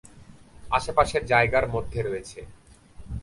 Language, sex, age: Bengali, male, 19-29